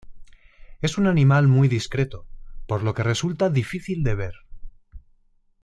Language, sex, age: Spanish, male, 40-49